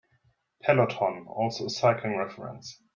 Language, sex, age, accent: English, male, 30-39, United States English